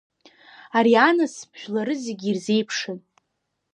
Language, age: Abkhazian, under 19